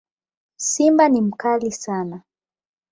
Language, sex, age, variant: Swahili, female, 19-29, Kiswahili cha Bara ya Tanzania